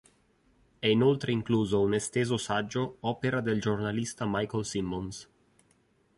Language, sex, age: Italian, male, 30-39